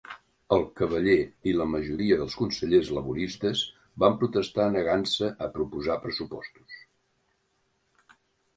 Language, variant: Catalan, Central